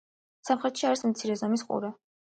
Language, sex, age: Georgian, female, 19-29